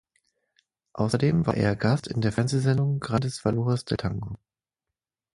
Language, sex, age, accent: German, male, 19-29, Deutschland Deutsch